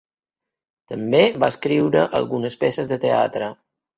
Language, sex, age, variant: Catalan, male, 50-59, Balear